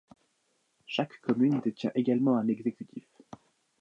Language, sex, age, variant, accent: French, male, 19-29, Français d'Europe, Français de Suisse